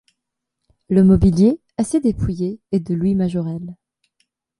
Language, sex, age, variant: French, female, 19-29, Français de métropole